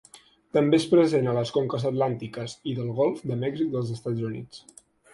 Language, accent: Catalan, central; septentrional